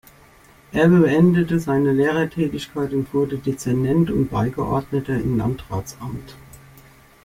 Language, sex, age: German, female, 60-69